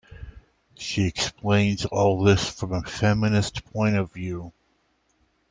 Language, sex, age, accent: English, male, 50-59, United States English